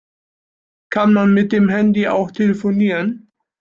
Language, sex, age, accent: German, male, 40-49, Deutschland Deutsch